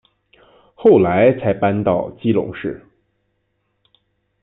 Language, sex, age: Chinese, male, 19-29